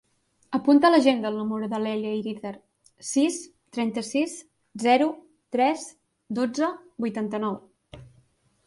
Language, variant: Catalan, Central